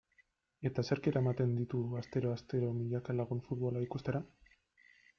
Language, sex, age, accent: Basque, male, 19-29, Erdialdekoa edo Nafarra (Gipuzkoa, Nafarroa)